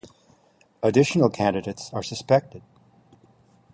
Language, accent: English, United States English